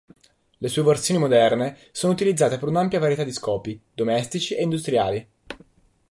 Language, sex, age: Italian, male, under 19